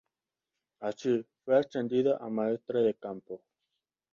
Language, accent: Spanish, Andino-Pacífico: Colombia, Perú, Ecuador, oeste de Bolivia y Venezuela andina